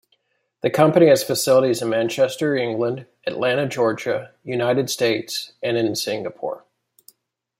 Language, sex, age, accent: English, male, 50-59, United States English